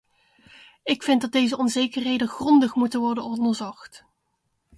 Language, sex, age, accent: Dutch, female, 30-39, Nederlands Nederlands